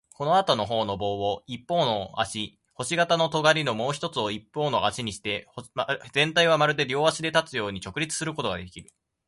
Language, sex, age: Japanese, male, 19-29